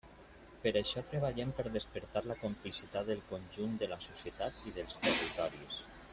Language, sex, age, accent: Catalan, male, 40-49, valencià